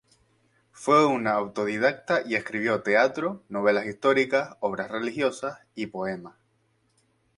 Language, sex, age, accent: Spanish, male, 19-29, España: Islas Canarias